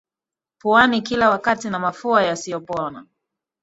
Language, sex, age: Swahili, female, 19-29